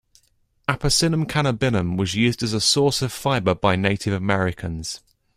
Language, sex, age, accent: English, male, under 19, England English